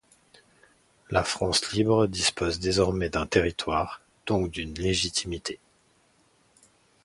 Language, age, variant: French, 40-49, Français de métropole